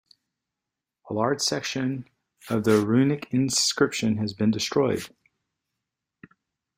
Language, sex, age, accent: English, male, 40-49, United States English